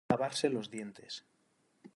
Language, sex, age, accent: Spanish, male, 40-49, España: Norte peninsular (Asturias, Castilla y León, Cantabria, País Vasco, Navarra, Aragón, La Rioja, Guadalajara, Cuenca)